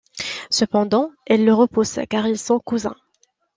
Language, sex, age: French, female, 19-29